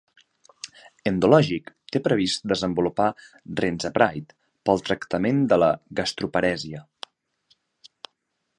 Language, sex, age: Catalan, male, 19-29